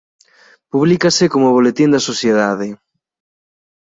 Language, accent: Galician, Atlántico (seseo e gheada)